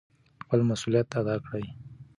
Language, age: Pashto, 19-29